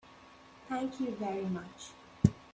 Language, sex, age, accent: English, female, 19-29, India and South Asia (India, Pakistan, Sri Lanka)